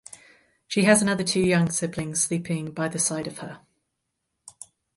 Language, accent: English, England English